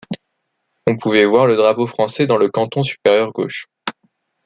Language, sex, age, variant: French, male, 19-29, Français de métropole